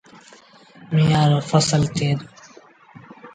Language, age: Sindhi Bhil, 19-29